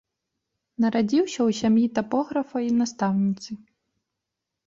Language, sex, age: Belarusian, male, 19-29